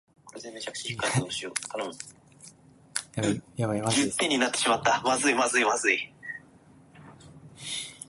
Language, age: Japanese, 19-29